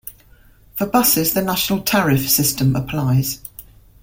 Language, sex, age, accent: English, female, 50-59, England English